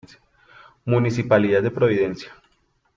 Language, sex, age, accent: Spanish, male, 19-29, Andino-Pacífico: Colombia, Perú, Ecuador, oeste de Bolivia y Venezuela andina